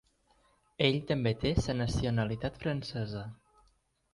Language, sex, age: Catalan, male, 19-29